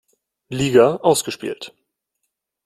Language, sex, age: German, male, 19-29